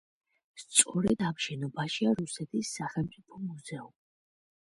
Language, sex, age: Georgian, female, under 19